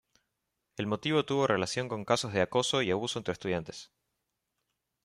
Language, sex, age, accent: Spanish, male, 30-39, Rioplatense: Argentina, Uruguay, este de Bolivia, Paraguay